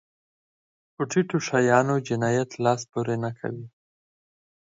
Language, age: Pashto, 30-39